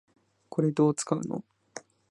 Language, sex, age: Japanese, female, 90+